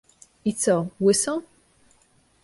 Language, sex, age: Polish, female, 19-29